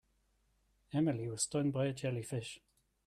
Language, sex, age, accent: English, male, 30-39, Welsh English